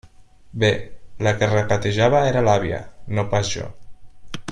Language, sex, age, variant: Catalan, male, 19-29, Nord-Occidental